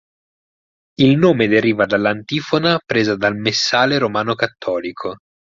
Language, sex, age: Italian, male, 19-29